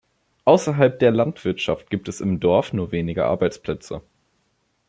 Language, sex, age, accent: German, male, under 19, Deutschland Deutsch